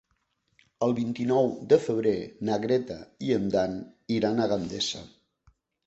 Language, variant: Catalan, Central